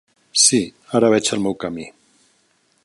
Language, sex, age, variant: Catalan, male, 50-59, Nord-Occidental